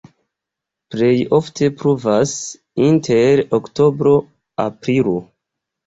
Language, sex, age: Esperanto, male, 19-29